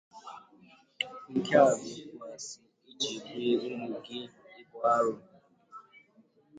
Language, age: Igbo, under 19